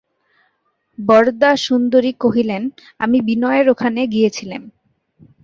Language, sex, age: Bengali, female, 19-29